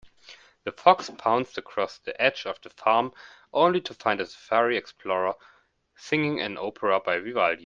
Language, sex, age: English, male, 19-29